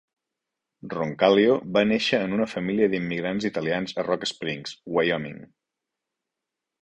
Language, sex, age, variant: Catalan, male, 40-49, Central